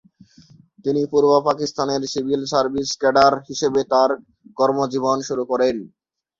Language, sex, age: Bengali, male, 19-29